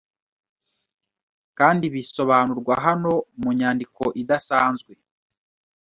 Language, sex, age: Kinyarwanda, male, 30-39